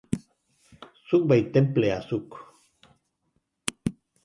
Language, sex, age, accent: Basque, male, 50-59, Erdialdekoa edo Nafarra (Gipuzkoa, Nafarroa)